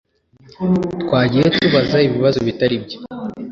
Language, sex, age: Kinyarwanda, male, under 19